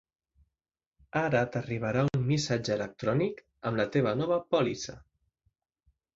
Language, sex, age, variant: Catalan, male, 30-39, Septentrional